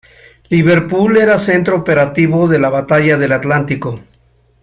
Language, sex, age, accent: Spanish, male, 70-79, México